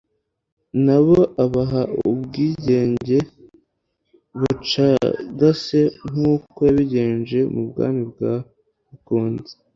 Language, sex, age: Kinyarwanda, male, under 19